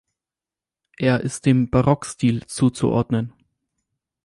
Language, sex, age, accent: German, male, 19-29, Deutschland Deutsch